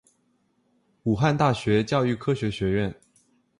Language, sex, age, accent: Chinese, male, 19-29, 出生地：浙江省